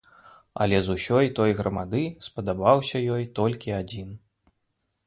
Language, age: Belarusian, 30-39